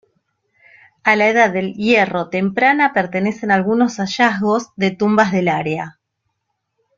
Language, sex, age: Spanish, female, 40-49